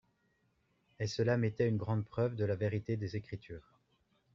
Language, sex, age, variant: French, male, 30-39, Français de métropole